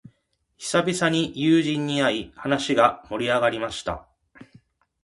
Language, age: Japanese, 50-59